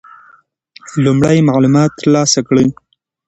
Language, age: Pashto, 19-29